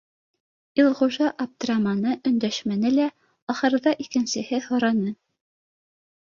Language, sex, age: Bashkir, female, 50-59